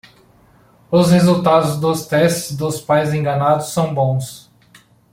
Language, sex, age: Portuguese, male, 40-49